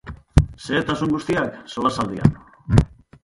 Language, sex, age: Basque, male, 50-59